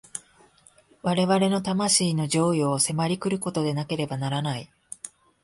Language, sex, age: Japanese, female, 40-49